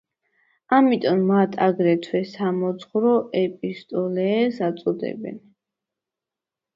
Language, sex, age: Georgian, female, under 19